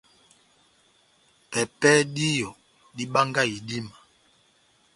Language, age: Batanga, 40-49